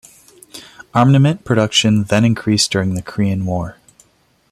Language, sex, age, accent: English, male, 30-39, United States English